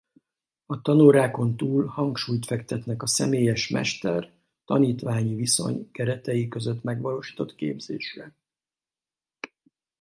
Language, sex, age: Hungarian, male, 50-59